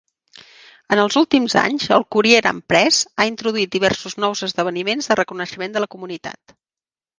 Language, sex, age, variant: Catalan, female, 50-59, Central